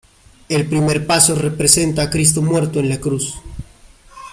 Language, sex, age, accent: Spanish, male, 19-29, México